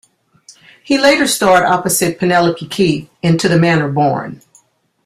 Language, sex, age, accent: English, female, 60-69, United States English